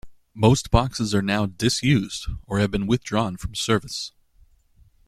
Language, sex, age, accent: English, male, 30-39, United States English